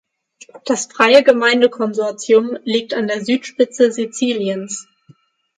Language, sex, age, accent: German, female, 19-29, Deutschland Deutsch; Hochdeutsch